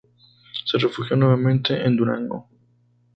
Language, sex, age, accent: Spanish, male, 19-29, México